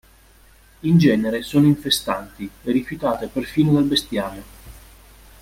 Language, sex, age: Italian, male, 40-49